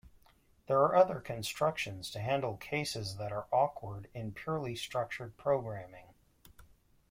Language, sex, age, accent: English, male, 40-49, United States English